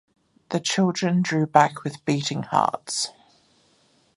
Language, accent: English, Australian English